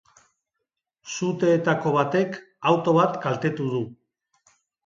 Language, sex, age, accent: Basque, male, 50-59, Mendebalekoa (Araba, Bizkaia, Gipuzkoako mendebaleko herri batzuk)